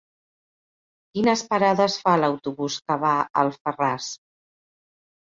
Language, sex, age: Catalan, female, 50-59